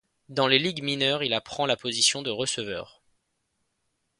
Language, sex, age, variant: French, male, 19-29, Français de métropole